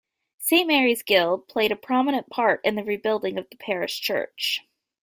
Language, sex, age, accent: English, female, 19-29, United States English